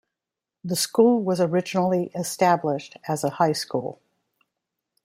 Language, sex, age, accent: English, female, 50-59, United States English